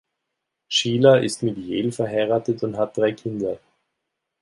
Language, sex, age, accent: German, male, 30-39, Österreichisches Deutsch